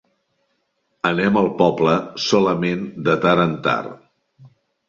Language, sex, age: Catalan, male, 60-69